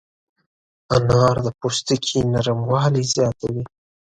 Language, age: Pashto, 19-29